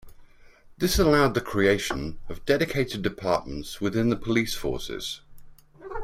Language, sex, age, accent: English, male, 50-59, England English